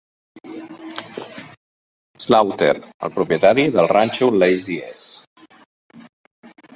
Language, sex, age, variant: Catalan, male, 50-59, Central